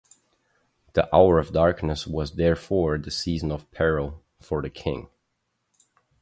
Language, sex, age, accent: English, male, 19-29, United States English